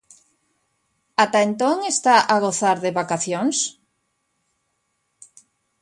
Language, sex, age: Galician, male, 50-59